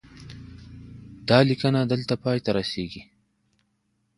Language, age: Pashto, 30-39